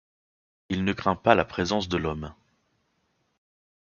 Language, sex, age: French, male, 40-49